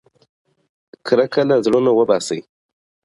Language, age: Pashto, 30-39